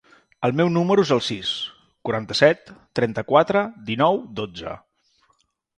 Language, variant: Catalan, Central